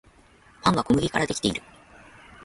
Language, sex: Japanese, female